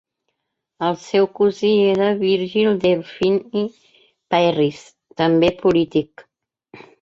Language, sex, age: Catalan, female, 50-59